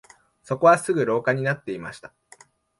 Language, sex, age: Japanese, male, 19-29